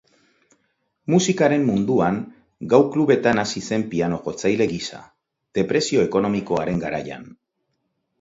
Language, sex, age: Basque, male, 40-49